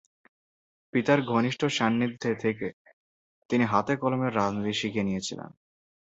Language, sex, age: Bengali, male, under 19